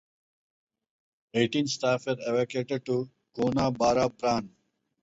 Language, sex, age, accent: English, male, 50-59, India and South Asia (India, Pakistan, Sri Lanka)